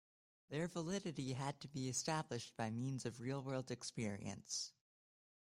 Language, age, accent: English, 19-29, United States English